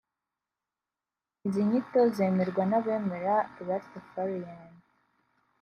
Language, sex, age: Kinyarwanda, male, 19-29